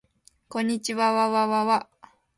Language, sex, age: Japanese, female, 19-29